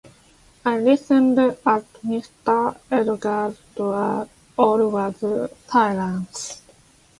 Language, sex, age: English, female, 30-39